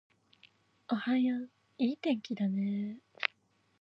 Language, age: Japanese, 19-29